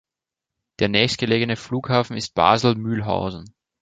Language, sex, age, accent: German, male, 19-29, Österreichisches Deutsch